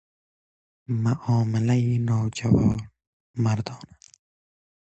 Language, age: Persian, 19-29